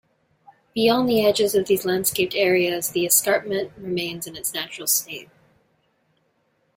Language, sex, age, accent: English, female, 30-39, United States English